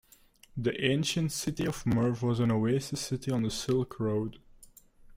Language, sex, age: English, male, 19-29